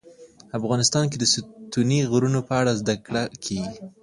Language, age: Pashto, 19-29